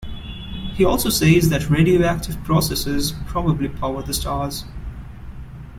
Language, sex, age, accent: English, male, 19-29, India and South Asia (India, Pakistan, Sri Lanka)